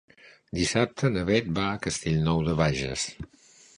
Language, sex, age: Catalan, male, 60-69